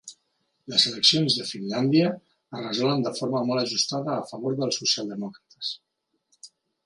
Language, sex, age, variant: Catalan, male, 40-49, Central